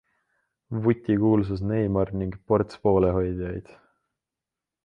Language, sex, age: Estonian, male, 19-29